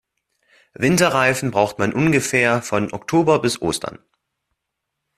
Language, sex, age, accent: German, male, under 19, Deutschland Deutsch